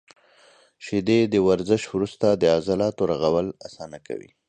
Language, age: Pashto, 30-39